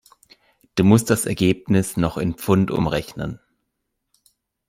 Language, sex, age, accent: German, male, 19-29, Deutschland Deutsch